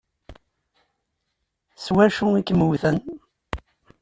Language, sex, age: Kabyle, male, 40-49